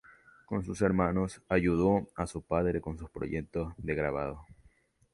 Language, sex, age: Spanish, male, under 19